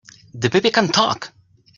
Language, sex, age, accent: English, male, 30-39, United States English